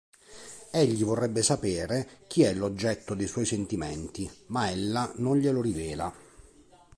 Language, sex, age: Italian, male, 40-49